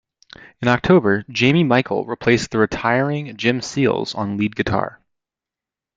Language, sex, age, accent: English, male, under 19, United States English